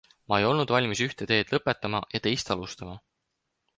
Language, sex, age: Estonian, male, 19-29